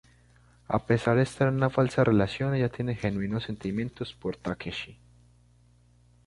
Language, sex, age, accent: Spanish, male, 19-29, Andino-Pacífico: Colombia, Perú, Ecuador, oeste de Bolivia y Venezuela andina